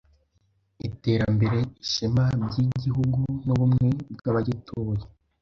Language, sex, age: Kinyarwanda, male, under 19